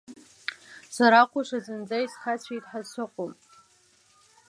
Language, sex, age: Abkhazian, female, 19-29